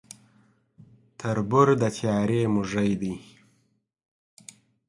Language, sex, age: Pashto, male, 30-39